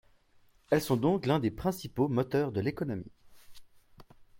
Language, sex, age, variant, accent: French, male, 30-39, Français d'Europe, Français de Suisse